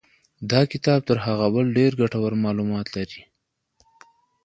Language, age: Pashto, 30-39